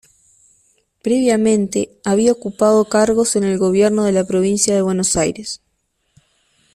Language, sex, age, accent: Spanish, female, 19-29, Rioplatense: Argentina, Uruguay, este de Bolivia, Paraguay